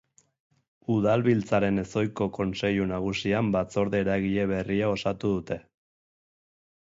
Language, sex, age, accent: Basque, male, 30-39, Erdialdekoa edo Nafarra (Gipuzkoa, Nafarroa)